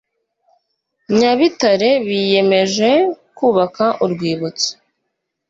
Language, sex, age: Kinyarwanda, female, 19-29